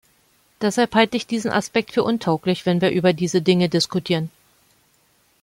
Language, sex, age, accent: German, female, 50-59, Deutschland Deutsch